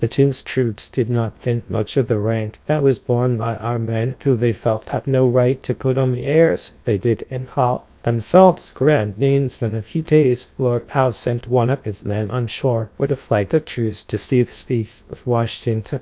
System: TTS, GlowTTS